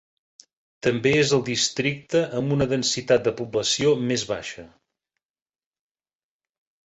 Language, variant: Catalan, Central